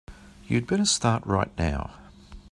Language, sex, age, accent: English, male, 50-59, Australian English